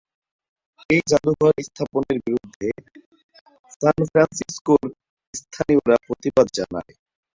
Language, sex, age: Bengali, male, 30-39